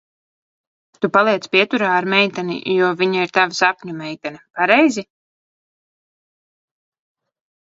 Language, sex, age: Latvian, female, 30-39